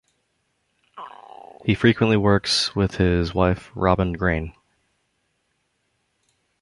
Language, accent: English, United States English